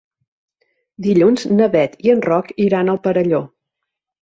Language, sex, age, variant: Catalan, female, 30-39, Central